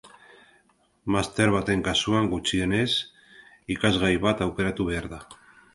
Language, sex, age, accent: Basque, male, 50-59, Mendebalekoa (Araba, Bizkaia, Gipuzkoako mendebaleko herri batzuk)